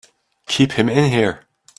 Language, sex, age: English, male, 30-39